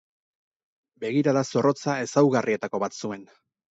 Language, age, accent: Basque, 40-49, Erdialdekoa edo Nafarra (Gipuzkoa, Nafarroa)